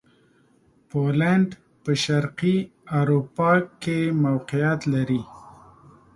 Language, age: Pashto, 40-49